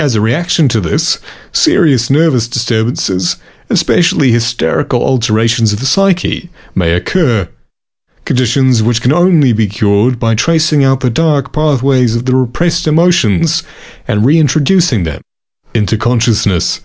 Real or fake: real